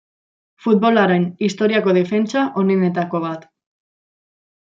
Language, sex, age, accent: Basque, female, 19-29, Mendebalekoa (Araba, Bizkaia, Gipuzkoako mendebaleko herri batzuk)